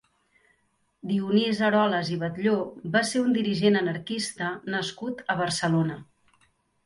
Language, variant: Catalan, Central